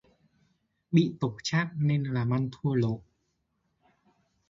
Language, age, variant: Vietnamese, 19-29, Hà Nội